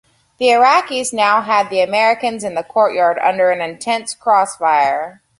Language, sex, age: English, female, 19-29